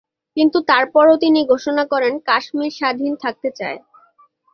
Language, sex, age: Bengali, female, 19-29